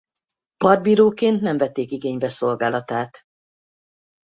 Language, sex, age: Hungarian, female, 50-59